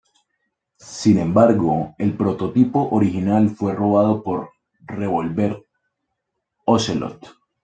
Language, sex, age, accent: Spanish, male, 19-29, Andino-Pacífico: Colombia, Perú, Ecuador, oeste de Bolivia y Venezuela andina